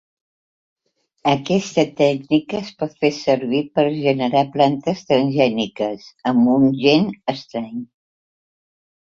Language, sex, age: Catalan, female, 60-69